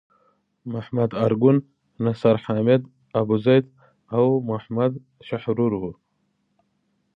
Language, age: Pashto, 30-39